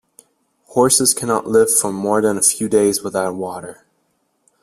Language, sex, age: English, male, 19-29